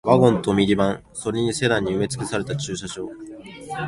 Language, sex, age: Japanese, male, 19-29